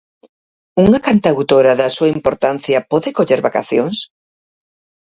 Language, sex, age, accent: Galician, female, 50-59, Normativo (estándar)